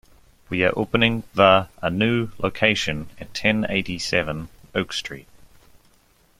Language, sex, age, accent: English, male, 19-29, New Zealand English